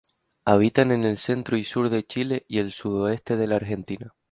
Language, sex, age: Spanish, male, 19-29